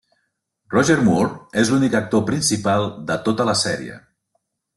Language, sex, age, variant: Catalan, male, 40-49, Central